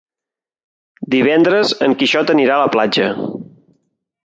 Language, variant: Catalan, Central